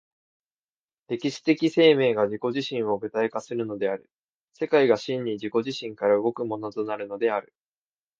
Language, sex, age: Japanese, male, under 19